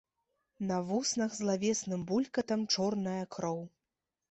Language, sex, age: Belarusian, female, 19-29